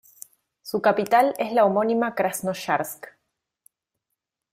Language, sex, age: Spanish, female, 30-39